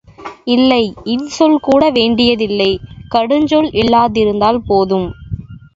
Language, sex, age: Tamil, female, 19-29